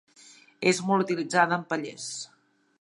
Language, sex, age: Catalan, female, 40-49